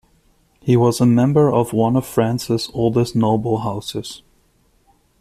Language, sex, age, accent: English, male, 30-39, United States English